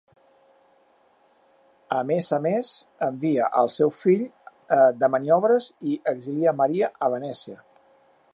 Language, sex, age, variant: Catalan, male, 40-49, Balear